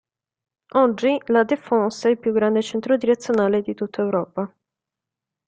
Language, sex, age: Italian, female, 19-29